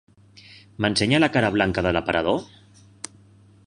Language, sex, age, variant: Catalan, male, 40-49, Central